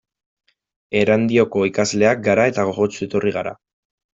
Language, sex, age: Basque, male, 19-29